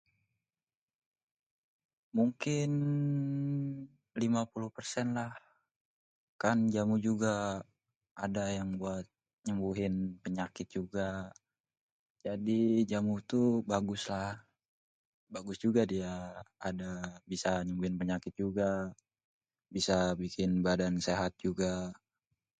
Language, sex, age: Betawi, male, 19-29